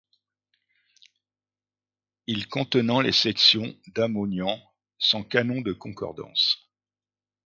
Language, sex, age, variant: French, male, 50-59, Français de métropole